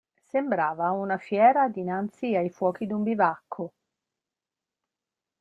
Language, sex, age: Italian, female, 40-49